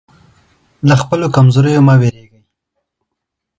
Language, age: Pashto, 19-29